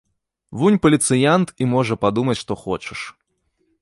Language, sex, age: Belarusian, male, 30-39